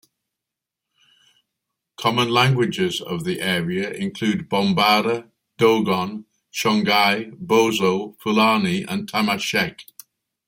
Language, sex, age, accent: English, male, 50-59, England English